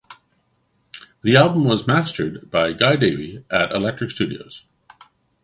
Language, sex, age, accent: English, male, 50-59, Canadian English